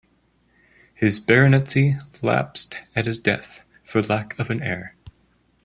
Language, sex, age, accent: English, male, 30-39, United States English